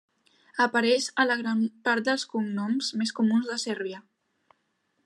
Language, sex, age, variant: Catalan, female, under 19, Central